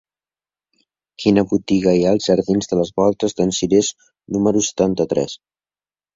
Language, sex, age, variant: Catalan, male, under 19, Central